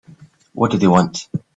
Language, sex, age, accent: English, male, 19-29, Scottish English